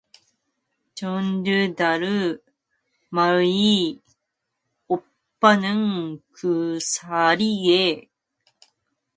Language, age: Korean, 19-29